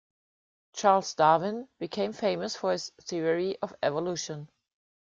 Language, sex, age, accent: English, female, 40-49, United States English